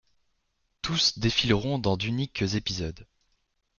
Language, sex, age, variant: French, male, 19-29, Français de métropole